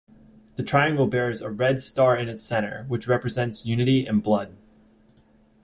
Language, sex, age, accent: English, male, 19-29, United States English